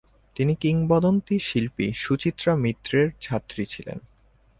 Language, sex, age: Bengali, male, 19-29